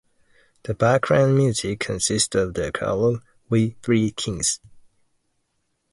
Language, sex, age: English, male, 19-29